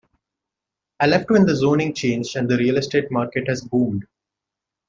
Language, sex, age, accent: English, male, 19-29, India and South Asia (India, Pakistan, Sri Lanka)